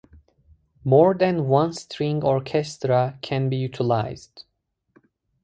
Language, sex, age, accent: English, male, 19-29, United States English